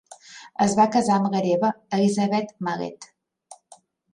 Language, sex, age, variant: Catalan, female, 30-39, Central